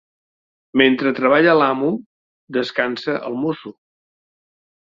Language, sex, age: Catalan, male, 60-69